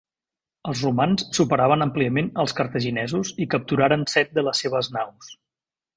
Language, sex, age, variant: Catalan, male, 50-59, Central